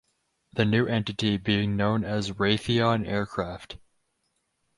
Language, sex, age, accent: English, male, 19-29, United States English